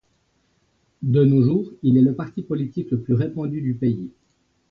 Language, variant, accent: French, Français d'Europe, Français de Suisse